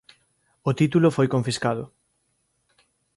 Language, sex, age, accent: Galician, male, 30-39, Normativo (estándar)